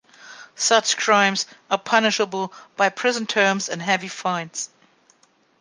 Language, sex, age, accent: English, female, 50-59, Australian English